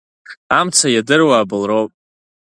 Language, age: Abkhazian, under 19